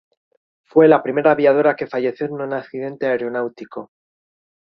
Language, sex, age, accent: Spanish, male, 19-29, España: Centro-Sur peninsular (Madrid, Toledo, Castilla-La Mancha)